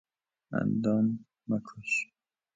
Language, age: Persian, 30-39